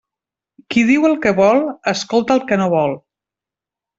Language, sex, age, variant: Catalan, female, 40-49, Central